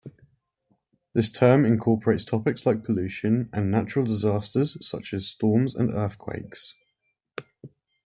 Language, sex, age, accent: English, male, 19-29, England English